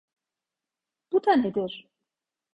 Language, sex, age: Turkish, female, 40-49